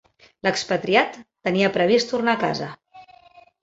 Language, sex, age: Catalan, female, 40-49